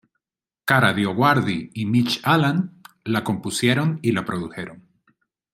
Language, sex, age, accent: Spanish, male, 40-49, Caribe: Cuba, Venezuela, Puerto Rico, República Dominicana, Panamá, Colombia caribeña, México caribeño, Costa del golfo de México